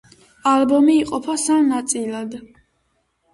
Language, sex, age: Georgian, female, 50-59